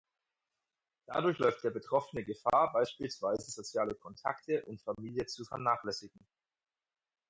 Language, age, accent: German, 30-39, Deutschland Deutsch